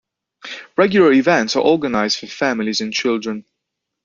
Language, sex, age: English, male, 30-39